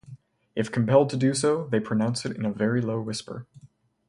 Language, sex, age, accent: English, male, 19-29, United States English